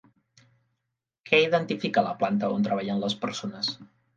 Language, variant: Catalan, Central